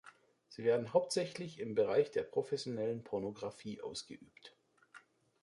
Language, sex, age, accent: German, male, 30-39, Deutschland Deutsch